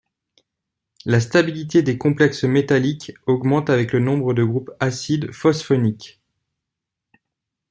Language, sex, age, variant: French, male, 40-49, Français de métropole